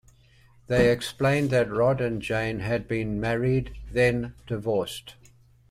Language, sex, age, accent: English, male, 70-79, New Zealand English